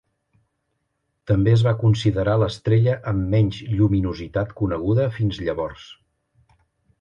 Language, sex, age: Catalan, male, 50-59